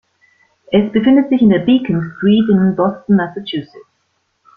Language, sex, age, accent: German, female, 40-49, Deutschland Deutsch